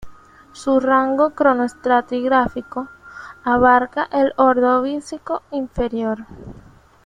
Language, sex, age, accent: Spanish, female, under 19, Caribe: Cuba, Venezuela, Puerto Rico, República Dominicana, Panamá, Colombia caribeña, México caribeño, Costa del golfo de México